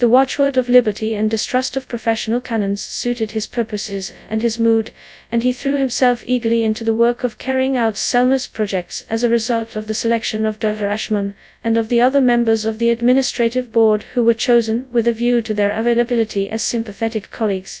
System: TTS, FastPitch